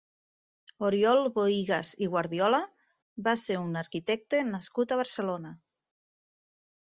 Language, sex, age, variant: Catalan, female, 30-39, Nord-Occidental